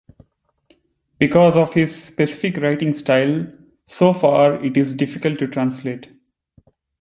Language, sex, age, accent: English, male, 19-29, India and South Asia (India, Pakistan, Sri Lanka)